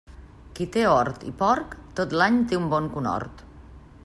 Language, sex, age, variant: Catalan, female, 50-59, Central